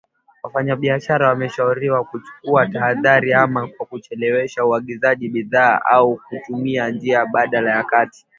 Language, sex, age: Swahili, male, 19-29